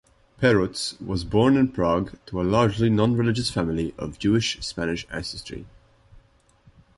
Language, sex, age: English, male, 19-29